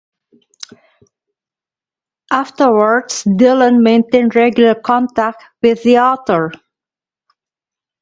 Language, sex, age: English, female, 40-49